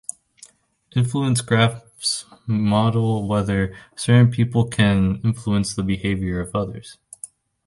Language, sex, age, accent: English, male, under 19, United States English